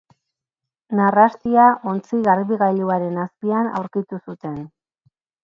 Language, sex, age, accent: Basque, female, 40-49, Erdialdekoa edo Nafarra (Gipuzkoa, Nafarroa)